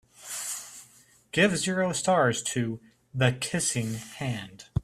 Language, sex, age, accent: English, male, 19-29, United States English